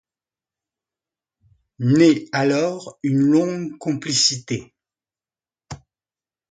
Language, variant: French, Français du nord de l'Afrique